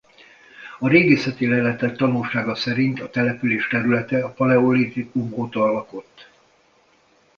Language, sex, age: Hungarian, male, 60-69